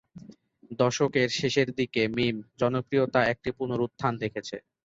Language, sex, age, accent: Bengali, male, 19-29, Native; শুদ্ধ